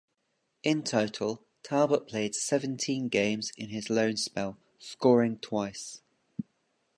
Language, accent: English, England English